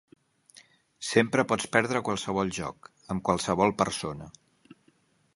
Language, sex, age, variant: Catalan, male, 50-59, Central